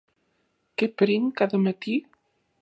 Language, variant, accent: Catalan, Nord-Occidental, nord-occidental